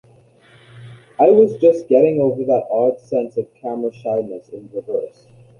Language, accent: English, West Indies and Bermuda (Bahamas, Bermuda, Jamaica, Trinidad)